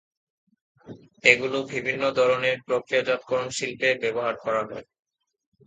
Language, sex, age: Bengali, male, 19-29